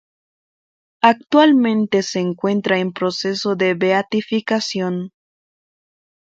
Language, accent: Spanish, España: Centro-Sur peninsular (Madrid, Toledo, Castilla-La Mancha)